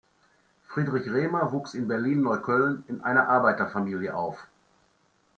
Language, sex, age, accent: German, male, 50-59, Deutschland Deutsch